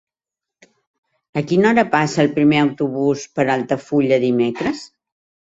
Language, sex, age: Catalan, female, 60-69